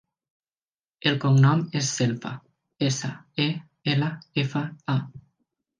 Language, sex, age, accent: Catalan, male, 19-29, valencià